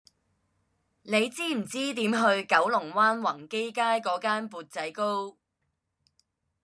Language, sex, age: Cantonese, female, 30-39